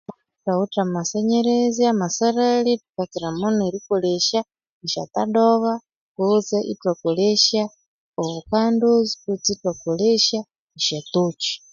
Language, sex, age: Konzo, female, 40-49